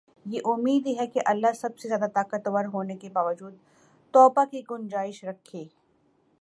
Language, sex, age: Urdu, male, 19-29